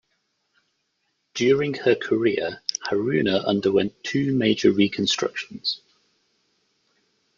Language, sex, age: English, male, 30-39